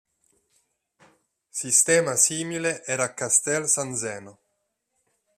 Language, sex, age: Italian, male, 19-29